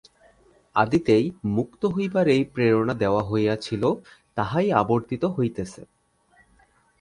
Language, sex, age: Bengali, male, 19-29